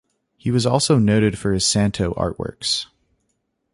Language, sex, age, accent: English, male, 19-29, United States English